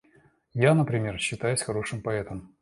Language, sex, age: Russian, male, 40-49